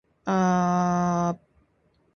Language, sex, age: Indonesian, female, 19-29